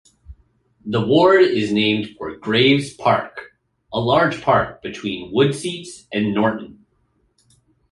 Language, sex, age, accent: English, male, 30-39, United States English